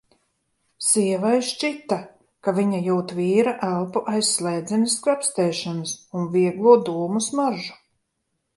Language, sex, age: Latvian, female, 50-59